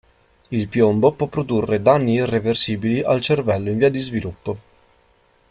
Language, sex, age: Italian, male, 19-29